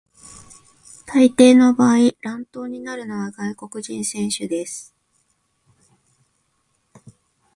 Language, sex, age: Japanese, female, 40-49